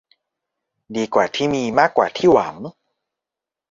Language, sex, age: Thai, male, 19-29